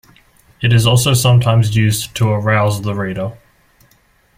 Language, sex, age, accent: English, male, under 19, Australian English